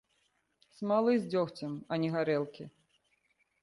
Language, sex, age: Belarusian, female, 30-39